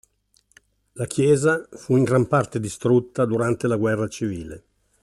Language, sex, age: Italian, male, 60-69